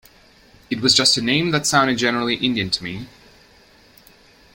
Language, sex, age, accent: English, male, 19-29, United States English